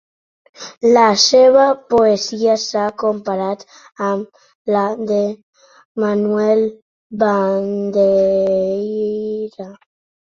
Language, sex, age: Catalan, male, 60-69